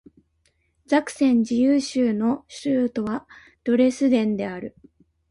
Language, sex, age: Japanese, female, 19-29